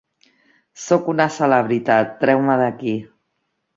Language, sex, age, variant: Catalan, female, 40-49, Central